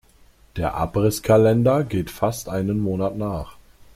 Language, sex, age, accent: German, male, 30-39, Deutschland Deutsch